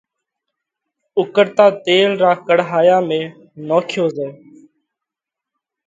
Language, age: Parkari Koli, 19-29